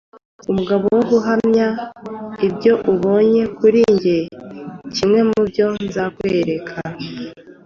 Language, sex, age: Kinyarwanda, female, 19-29